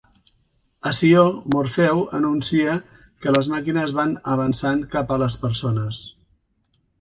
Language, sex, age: Catalan, male, 60-69